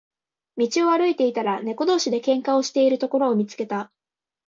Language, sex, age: Japanese, female, 19-29